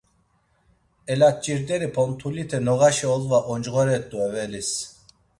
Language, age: Laz, 40-49